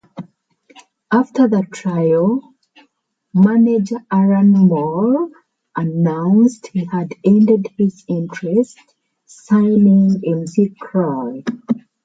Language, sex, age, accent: English, female, 30-39, United States English